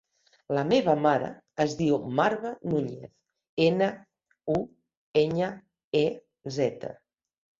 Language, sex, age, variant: Catalan, female, 50-59, Central